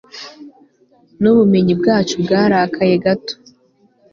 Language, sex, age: Kinyarwanda, female, 19-29